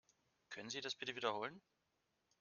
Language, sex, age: German, male, 30-39